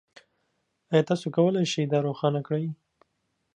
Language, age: Pashto, 19-29